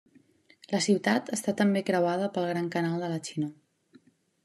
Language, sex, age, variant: Catalan, female, 30-39, Central